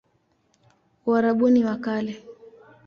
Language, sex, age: Swahili, female, 19-29